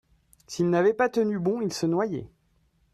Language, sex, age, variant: French, male, 30-39, Français de métropole